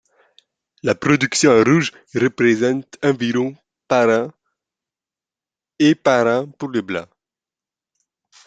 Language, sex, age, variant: French, male, under 19, Français de métropole